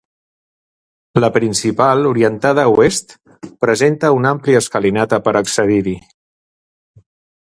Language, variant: Catalan, Central